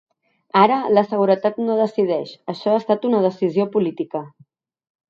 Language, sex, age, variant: Catalan, female, 30-39, Central